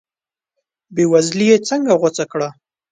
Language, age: Pashto, 19-29